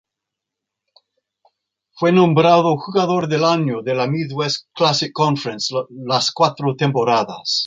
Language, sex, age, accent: Spanish, male, 50-59, América central